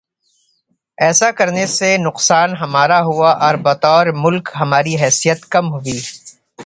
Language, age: Urdu, 40-49